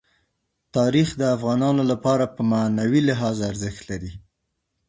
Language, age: Pashto, 30-39